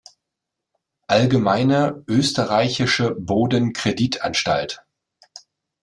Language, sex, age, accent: German, male, 40-49, Deutschland Deutsch